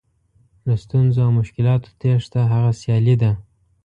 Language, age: Pashto, 19-29